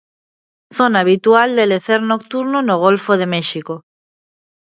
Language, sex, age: Galician, female, 30-39